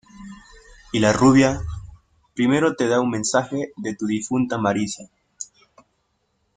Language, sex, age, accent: Spanish, male, 19-29, Andino-Pacífico: Colombia, Perú, Ecuador, oeste de Bolivia y Venezuela andina